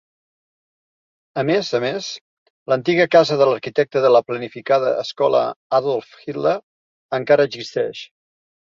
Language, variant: Catalan, Central